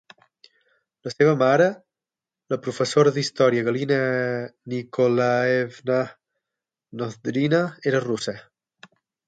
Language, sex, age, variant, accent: Catalan, male, 30-39, Balear, menorquí